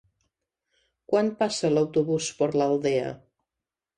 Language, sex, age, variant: Catalan, female, 50-59, Central